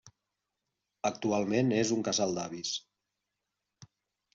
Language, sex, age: Catalan, male, 40-49